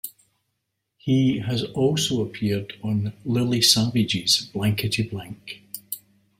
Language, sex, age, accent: English, male, 70-79, Scottish English